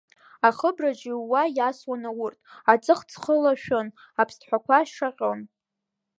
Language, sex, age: Abkhazian, female, 19-29